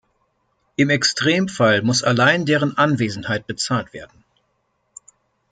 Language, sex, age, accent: German, male, 30-39, Deutschland Deutsch